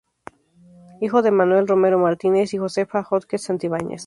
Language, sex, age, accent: Spanish, female, 19-29, México